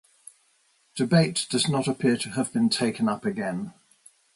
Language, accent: English, England English